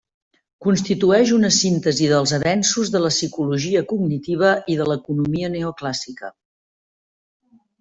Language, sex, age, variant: Catalan, female, 50-59, Central